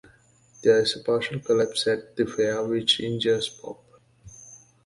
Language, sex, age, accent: English, male, 19-29, United States English